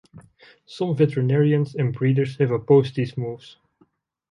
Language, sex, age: English, male, 19-29